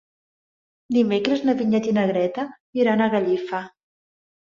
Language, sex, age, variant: Catalan, female, 40-49, Central